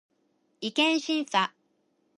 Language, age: Japanese, 19-29